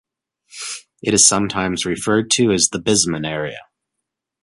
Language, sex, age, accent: English, male, 30-39, Canadian English